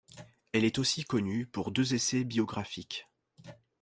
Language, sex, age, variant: French, male, 19-29, Français de métropole